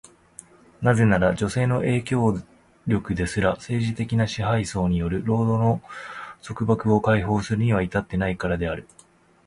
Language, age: Japanese, 30-39